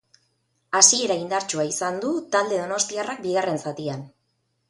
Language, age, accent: Basque, 30-39, Erdialdekoa edo Nafarra (Gipuzkoa, Nafarroa)